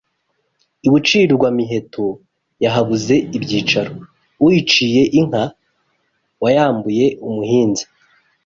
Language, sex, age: Kinyarwanda, male, 30-39